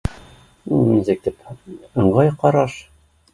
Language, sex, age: Bashkir, male, 50-59